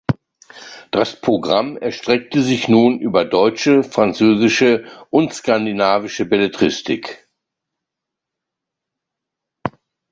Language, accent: German, Deutschland Deutsch